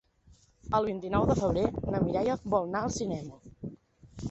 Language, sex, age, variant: Catalan, female, 19-29, Central